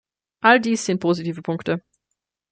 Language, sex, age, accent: German, female, 19-29, Österreichisches Deutsch